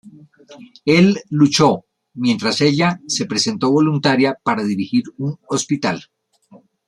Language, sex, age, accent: Spanish, male, 60-69, Caribe: Cuba, Venezuela, Puerto Rico, República Dominicana, Panamá, Colombia caribeña, México caribeño, Costa del golfo de México